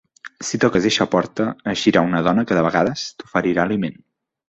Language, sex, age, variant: Catalan, male, 19-29, Central